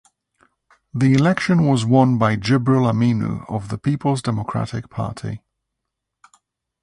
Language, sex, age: English, male, 50-59